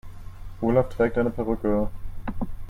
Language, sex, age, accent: German, male, 19-29, Deutschland Deutsch